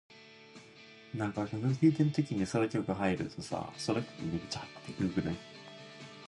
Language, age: English, under 19